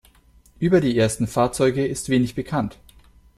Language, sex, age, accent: German, male, 19-29, Deutschland Deutsch